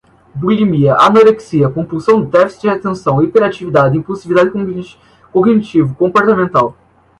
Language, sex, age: Portuguese, male, under 19